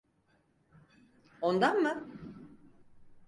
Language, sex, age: Turkish, female, 60-69